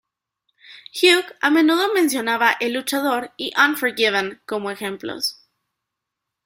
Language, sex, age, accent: Spanish, female, 19-29, México